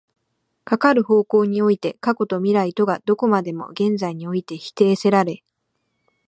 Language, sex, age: Japanese, female, 19-29